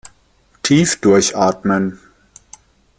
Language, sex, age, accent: German, male, 50-59, Deutschland Deutsch